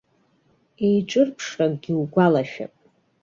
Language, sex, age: Abkhazian, female, 40-49